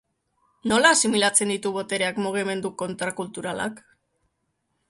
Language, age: Basque, 19-29